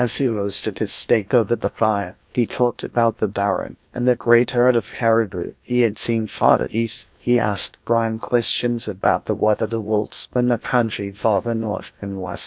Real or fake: fake